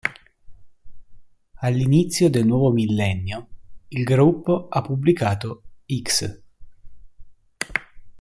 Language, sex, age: Italian, male, 19-29